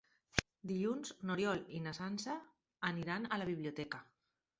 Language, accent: Catalan, valencià